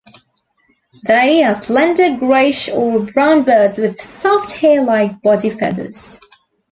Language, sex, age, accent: English, female, 19-29, Australian English